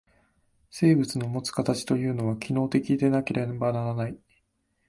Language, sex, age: Japanese, male, 19-29